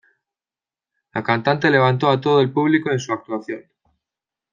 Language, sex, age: Spanish, male, 19-29